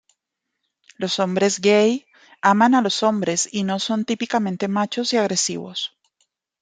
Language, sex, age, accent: Spanish, female, 40-49, Andino-Pacífico: Colombia, Perú, Ecuador, oeste de Bolivia y Venezuela andina